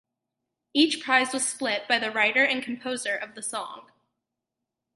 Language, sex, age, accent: English, female, under 19, United States English